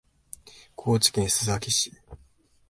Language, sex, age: Japanese, male, 19-29